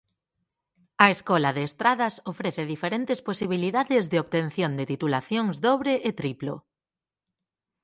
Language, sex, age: Galician, female, 30-39